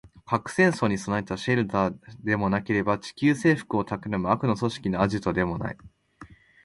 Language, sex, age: Japanese, male, 19-29